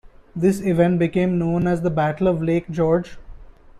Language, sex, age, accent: English, male, 19-29, India and South Asia (India, Pakistan, Sri Lanka)